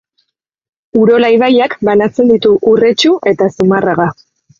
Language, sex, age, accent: Basque, female, 30-39, Mendebalekoa (Araba, Bizkaia, Gipuzkoako mendebaleko herri batzuk)